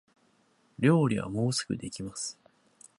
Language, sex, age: Japanese, male, 19-29